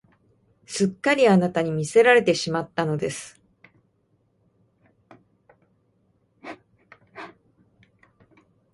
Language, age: Japanese, 40-49